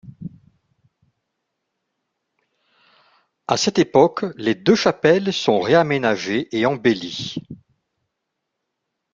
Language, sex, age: French, male, 50-59